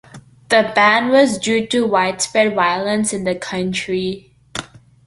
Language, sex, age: English, female, under 19